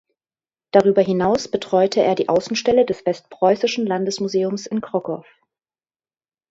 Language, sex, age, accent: German, female, 30-39, Hochdeutsch